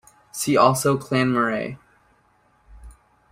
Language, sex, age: English, male, 19-29